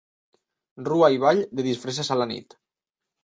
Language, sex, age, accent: Catalan, male, 19-29, valencià